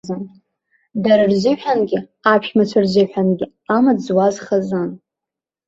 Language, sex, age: Abkhazian, female, under 19